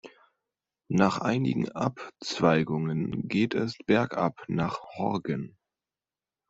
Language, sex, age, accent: German, male, under 19, Deutschland Deutsch